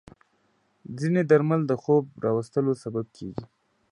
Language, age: Pashto, 19-29